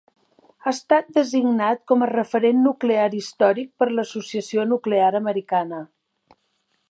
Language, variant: Catalan, Central